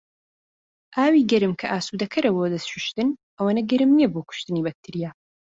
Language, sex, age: Central Kurdish, female, 19-29